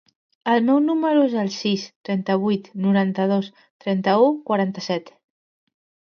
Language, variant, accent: Catalan, Central, central